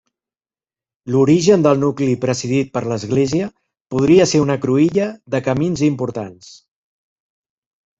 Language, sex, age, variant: Catalan, male, 40-49, Central